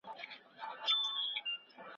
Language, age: Pashto, 30-39